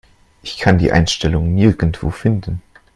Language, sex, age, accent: German, male, 19-29, Deutschland Deutsch